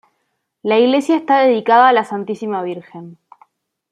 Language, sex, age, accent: Spanish, female, under 19, Rioplatense: Argentina, Uruguay, este de Bolivia, Paraguay